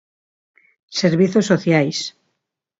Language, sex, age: Galician, female, 60-69